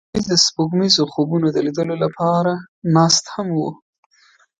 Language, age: Pashto, 19-29